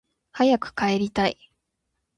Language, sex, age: Japanese, female, 19-29